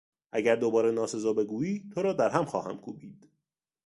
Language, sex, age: Persian, male, 30-39